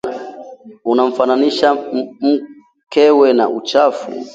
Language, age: Swahili, 30-39